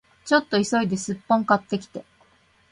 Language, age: Japanese, 50-59